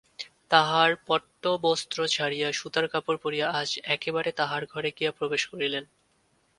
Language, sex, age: Bengali, male, 19-29